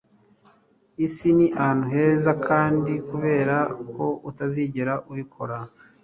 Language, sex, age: Kinyarwanda, male, 50-59